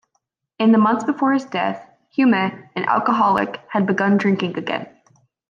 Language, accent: English, United States English